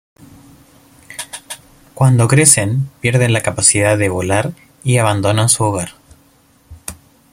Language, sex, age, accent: Spanish, male, 30-39, Chileno: Chile, Cuyo